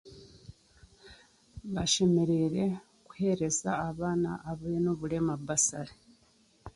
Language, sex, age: Chiga, female, 30-39